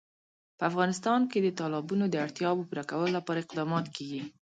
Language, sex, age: Pashto, female, 19-29